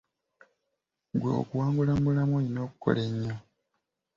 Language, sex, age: Ganda, male, 19-29